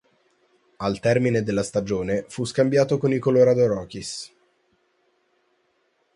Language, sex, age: Italian, male, under 19